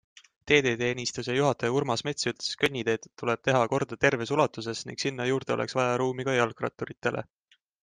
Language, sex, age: Estonian, male, 19-29